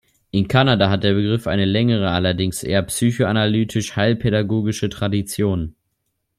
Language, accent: German, Deutschland Deutsch